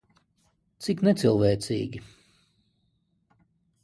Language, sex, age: Latvian, male, 40-49